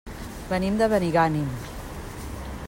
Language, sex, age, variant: Catalan, female, 50-59, Central